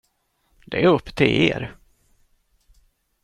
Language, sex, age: Swedish, male, 50-59